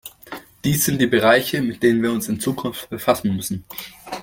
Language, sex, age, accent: German, male, 19-29, Deutschland Deutsch